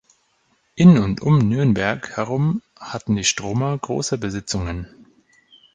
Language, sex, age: German, male, 30-39